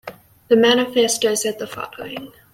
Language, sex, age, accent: English, female, 19-29, Southern African (South Africa, Zimbabwe, Namibia)